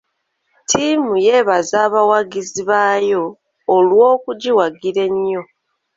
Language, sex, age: Ganda, female, 19-29